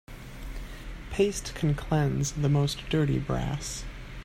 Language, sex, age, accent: English, male, 30-39, United States English